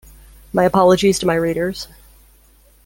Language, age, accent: English, 19-29, Irish English